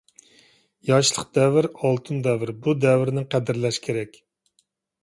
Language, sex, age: Uyghur, male, 40-49